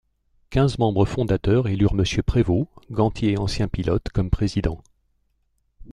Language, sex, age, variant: French, male, 60-69, Français de métropole